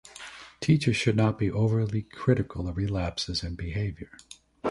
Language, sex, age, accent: English, male, 60-69, United States English